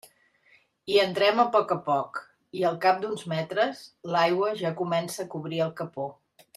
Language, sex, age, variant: Catalan, female, 50-59, Central